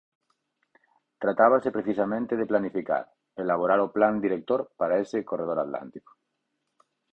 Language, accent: Galician, Central (gheada); Normativo (estándar)